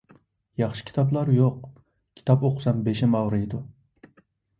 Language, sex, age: Uyghur, male, 19-29